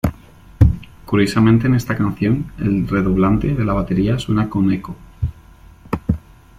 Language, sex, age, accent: Spanish, male, 19-29, España: Centro-Sur peninsular (Madrid, Toledo, Castilla-La Mancha)